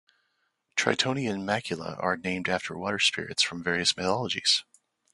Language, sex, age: English, male, 40-49